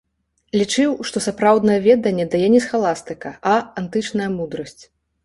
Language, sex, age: Belarusian, female, 30-39